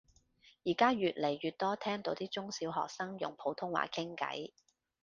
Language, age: Cantonese, 30-39